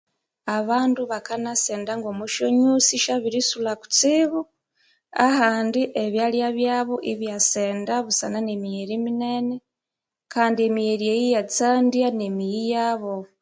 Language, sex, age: Konzo, female, 30-39